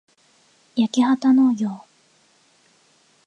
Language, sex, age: Japanese, female, 19-29